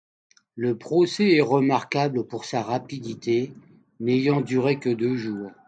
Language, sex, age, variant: French, male, 60-69, Français de métropole